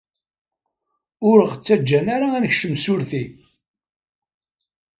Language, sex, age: Kabyle, male, 70-79